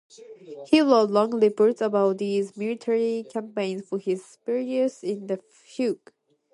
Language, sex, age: English, female, under 19